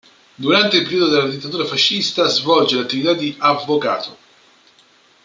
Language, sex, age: Italian, male, 40-49